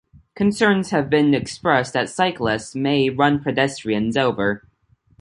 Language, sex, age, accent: English, male, under 19, United States English